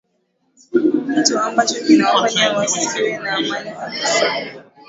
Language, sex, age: Swahili, female, 19-29